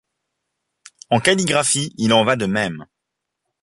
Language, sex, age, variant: French, male, 30-39, Français de métropole